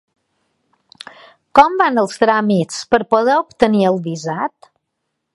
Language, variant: Catalan, Balear